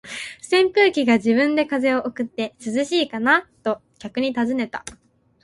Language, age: Japanese, 19-29